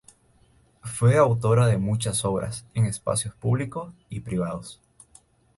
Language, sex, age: Spanish, male, 19-29